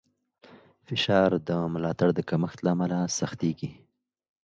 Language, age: Pashto, 19-29